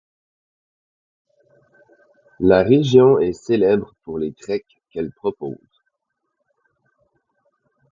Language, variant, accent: French, Français d'Amérique du Nord, Français du Canada